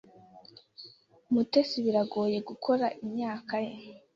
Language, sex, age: Kinyarwanda, female, 19-29